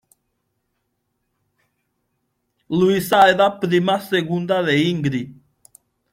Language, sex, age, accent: Spanish, male, 30-39, Caribe: Cuba, Venezuela, Puerto Rico, República Dominicana, Panamá, Colombia caribeña, México caribeño, Costa del golfo de México